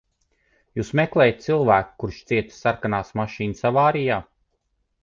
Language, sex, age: Latvian, male, 30-39